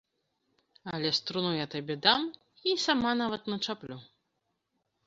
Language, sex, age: Belarusian, female, 30-39